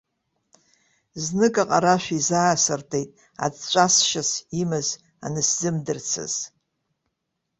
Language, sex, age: Abkhazian, female, 60-69